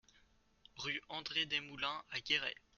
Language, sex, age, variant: French, male, 19-29, Français de métropole